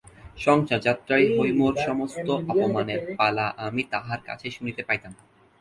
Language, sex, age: Bengali, male, 19-29